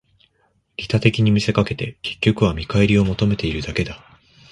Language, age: Japanese, under 19